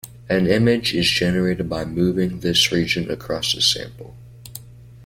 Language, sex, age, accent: English, male, under 19, United States English